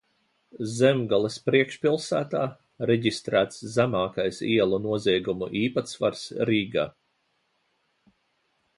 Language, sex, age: Latvian, male, 40-49